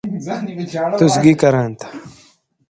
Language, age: Indus Kohistani, 19-29